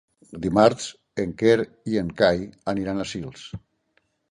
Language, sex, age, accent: Catalan, male, 60-69, valencià